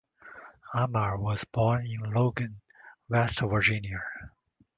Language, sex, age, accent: English, male, 30-39, United States English